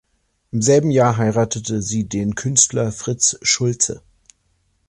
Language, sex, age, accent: German, male, 40-49, Deutschland Deutsch